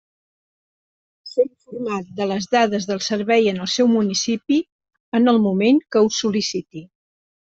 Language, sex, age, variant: Catalan, female, 60-69, Central